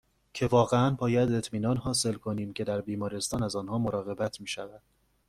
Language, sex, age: Persian, male, 19-29